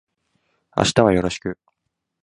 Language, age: Japanese, under 19